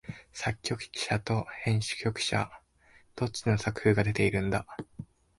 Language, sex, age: Japanese, male, under 19